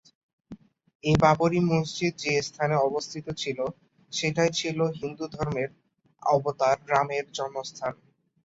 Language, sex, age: Bengali, male, under 19